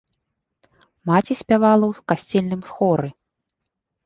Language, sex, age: Belarusian, female, 19-29